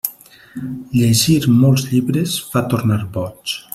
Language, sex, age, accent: Catalan, male, 40-49, valencià